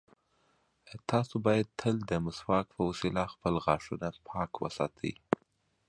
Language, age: Pashto, 19-29